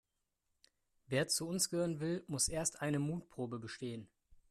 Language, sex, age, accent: German, male, 30-39, Deutschland Deutsch